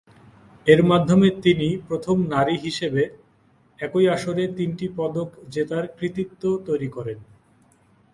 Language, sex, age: Bengali, male, 19-29